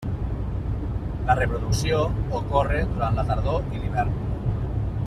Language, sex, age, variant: Catalan, male, 40-49, Nord-Occidental